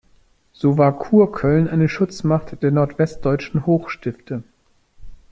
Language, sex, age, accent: German, male, 30-39, Deutschland Deutsch